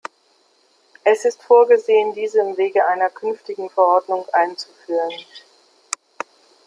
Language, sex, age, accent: German, female, 50-59, Deutschland Deutsch